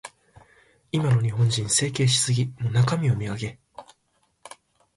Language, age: Japanese, 19-29